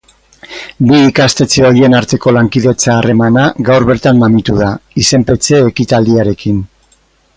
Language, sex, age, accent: Basque, male, 60-69, Mendebalekoa (Araba, Bizkaia, Gipuzkoako mendebaleko herri batzuk)